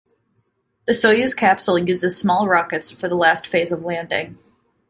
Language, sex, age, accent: English, female, 19-29, United States English